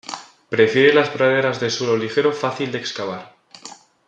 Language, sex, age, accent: Spanish, male, 19-29, España: Centro-Sur peninsular (Madrid, Toledo, Castilla-La Mancha)